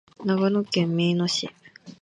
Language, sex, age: Japanese, female, 19-29